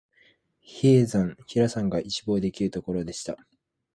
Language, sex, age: Japanese, male, 19-29